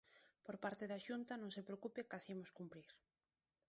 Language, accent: Galician, Neofalante